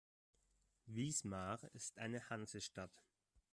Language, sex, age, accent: German, male, 19-29, Deutschland Deutsch